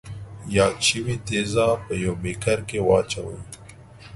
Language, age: Pashto, 30-39